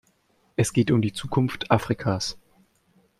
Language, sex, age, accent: German, male, 19-29, Deutschland Deutsch